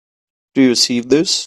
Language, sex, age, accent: English, male, 19-29, United States English